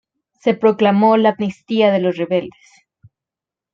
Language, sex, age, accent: Spanish, female, 19-29, México